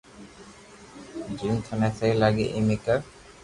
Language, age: Loarki, 40-49